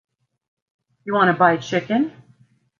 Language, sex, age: English, female, 50-59